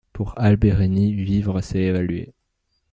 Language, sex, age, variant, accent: French, male, under 19, Français d'Europe, Français de Belgique